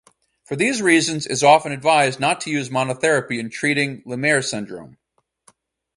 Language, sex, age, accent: English, male, 30-39, United States English